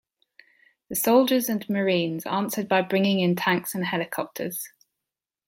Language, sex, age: English, female, 30-39